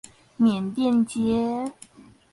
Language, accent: Chinese, 出生地：新北市